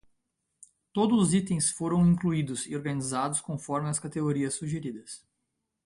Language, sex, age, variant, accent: Portuguese, male, 30-39, Portuguese (Brasil), Gaucho